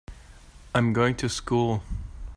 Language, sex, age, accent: English, male, 19-29, United States English